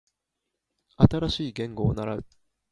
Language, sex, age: Japanese, male, 30-39